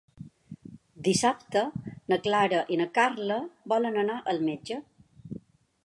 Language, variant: Catalan, Balear